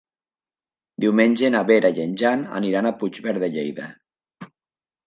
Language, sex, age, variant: Catalan, male, 40-49, Nord-Occidental